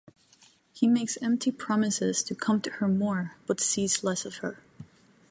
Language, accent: English, United States English